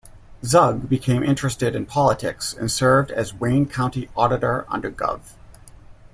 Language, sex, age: English, male, 40-49